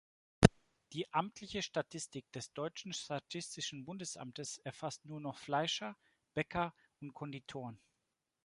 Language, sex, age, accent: German, male, 30-39, Deutschland Deutsch